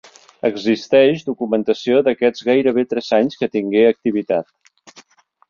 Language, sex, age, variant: Catalan, male, 50-59, Central